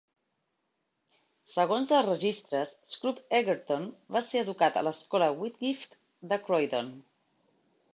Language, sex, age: Catalan, female, 40-49